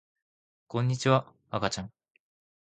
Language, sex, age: Japanese, male, 19-29